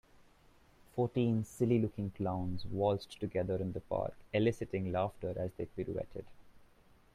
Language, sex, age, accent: English, male, 19-29, India and South Asia (India, Pakistan, Sri Lanka)